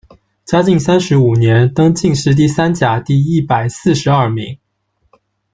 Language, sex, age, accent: Chinese, male, 19-29, 出生地：福建省